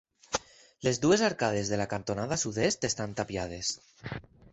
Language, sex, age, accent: Catalan, male, 30-39, valencià; valencià meridional